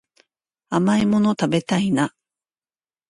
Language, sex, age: Japanese, female, 40-49